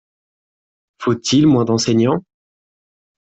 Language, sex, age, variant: French, male, 19-29, Français de métropole